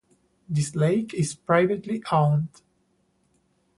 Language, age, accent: English, 19-29, United States English